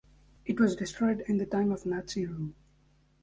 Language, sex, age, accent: English, male, 19-29, United States English